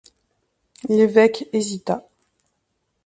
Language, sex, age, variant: French, female, 30-39, Français de métropole